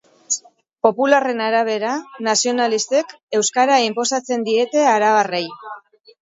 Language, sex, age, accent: Basque, female, 50-59, Mendebalekoa (Araba, Bizkaia, Gipuzkoako mendebaleko herri batzuk)